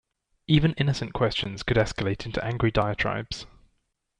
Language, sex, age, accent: English, male, 19-29, England English